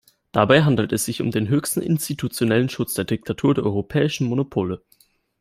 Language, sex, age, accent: German, male, 19-29, Deutschland Deutsch